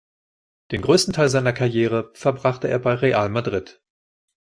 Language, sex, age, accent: German, male, 30-39, Deutschland Deutsch